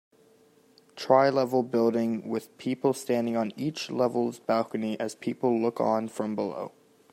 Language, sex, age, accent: English, male, under 19, United States English